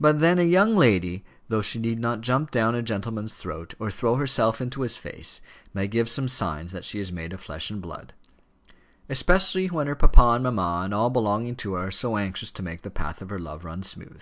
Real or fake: real